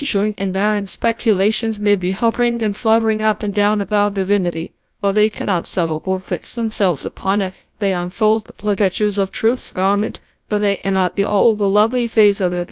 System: TTS, GlowTTS